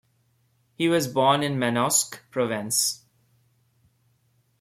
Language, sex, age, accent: English, male, 19-29, India and South Asia (India, Pakistan, Sri Lanka)